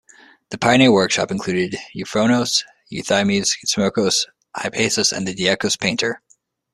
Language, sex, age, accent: English, male, 30-39, United States English